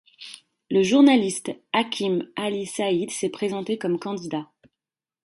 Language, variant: French, Français de métropole